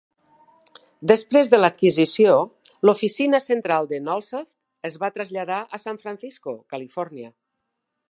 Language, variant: Catalan, Nord-Occidental